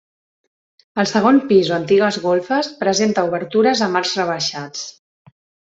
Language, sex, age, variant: Catalan, female, 30-39, Central